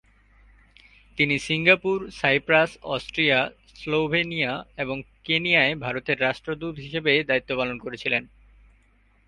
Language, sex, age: Bengali, male, 19-29